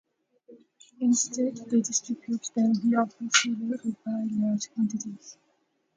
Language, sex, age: English, female, 19-29